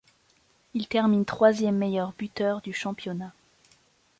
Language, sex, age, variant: French, female, 19-29, Français de métropole